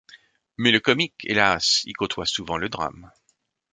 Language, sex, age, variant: French, male, 50-59, Français de métropole